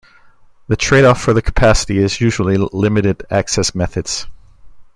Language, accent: English, United States English